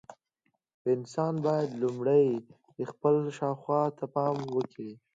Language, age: Pashto, under 19